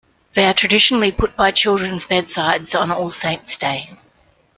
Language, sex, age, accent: English, female, 40-49, Australian English